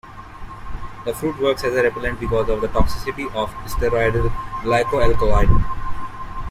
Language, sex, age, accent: English, male, 19-29, India and South Asia (India, Pakistan, Sri Lanka)